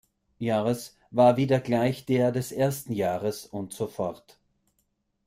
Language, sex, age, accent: German, male, 40-49, Österreichisches Deutsch